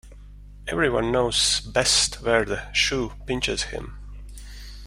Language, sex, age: English, male, 30-39